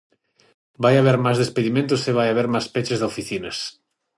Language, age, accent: Galician, 30-39, Central (gheada); Normativo (estándar); Neofalante